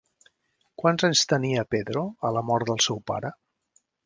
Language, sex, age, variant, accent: Catalan, male, 50-59, Central, central